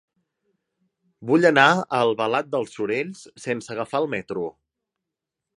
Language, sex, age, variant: Catalan, male, 30-39, Central